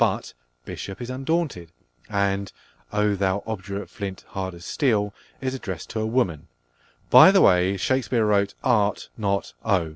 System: none